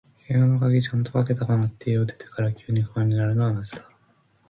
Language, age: Japanese, under 19